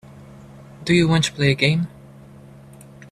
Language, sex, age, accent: English, male, 19-29, United States English